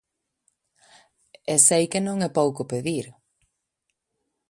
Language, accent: Galician, Normativo (estándar)